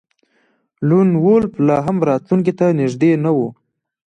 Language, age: Pashto, 19-29